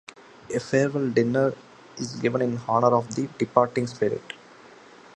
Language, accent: English, India and South Asia (India, Pakistan, Sri Lanka)